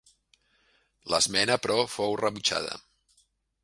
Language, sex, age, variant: Catalan, male, 50-59, Central